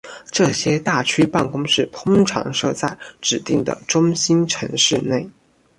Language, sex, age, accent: Chinese, male, 19-29, 出生地：福建省